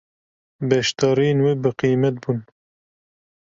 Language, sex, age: Kurdish, male, 30-39